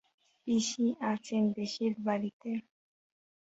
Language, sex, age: Bengali, female, 19-29